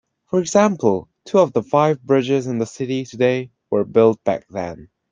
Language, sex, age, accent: English, male, 19-29, United States English